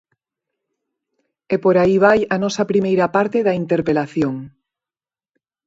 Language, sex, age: Galician, female, 40-49